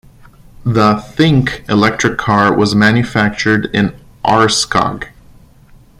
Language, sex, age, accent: English, male, 30-39, United States English